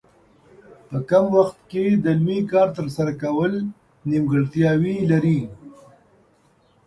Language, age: Pashto, 50-59